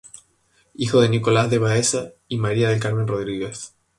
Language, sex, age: Spanish, male, 19-29